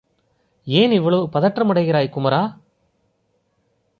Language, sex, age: Tamil, male, 30-39